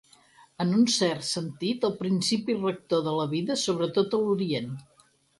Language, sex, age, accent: Catalan, female, 60-69, Empordanès